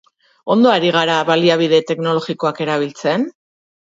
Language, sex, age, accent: Basque, female, 40-49, Mendebalekoa (Araba, Bizkaia, Gipuzkoako mendebaleko herri batzuk)